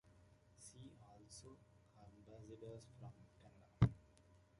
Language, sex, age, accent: English, male, 19-29, United States English